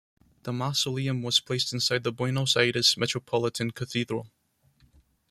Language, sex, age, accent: English, male, 19-29, United States English